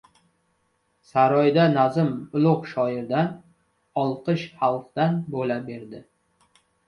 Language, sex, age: Uzbek, male, 30-39